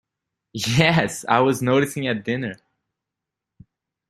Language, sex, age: English, male, 19-29